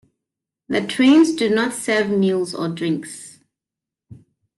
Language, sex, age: English, female, 30-39